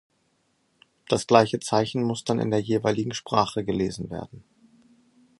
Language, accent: German, Norddeutsch